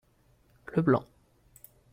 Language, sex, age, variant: French, male, 19-29, Français de métropole